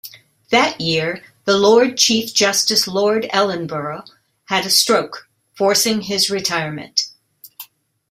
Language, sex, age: English, female, 60-69